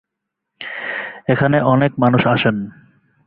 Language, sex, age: Bengali, male, 30-39